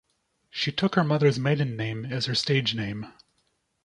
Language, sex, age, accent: English, male, 30-39, United States English